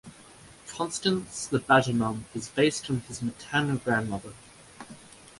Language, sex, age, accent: English, male, under 19, Australian English